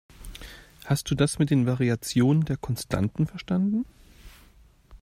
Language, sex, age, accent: German, male, 40-49, Deutschland Deutsch